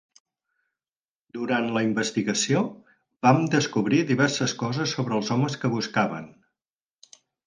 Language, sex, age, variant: Catalan, male, 60-69, Central